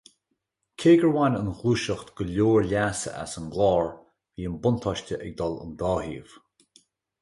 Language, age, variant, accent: Irish, 50-59, Gaeilge Chonnacht, Cainteoir dúchais, Gaeltacht